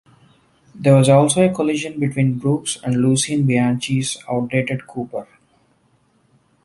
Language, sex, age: English, male, 40-49